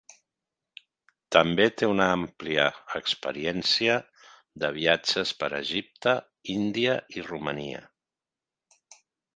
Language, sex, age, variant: Catalan, male, 50-59, Central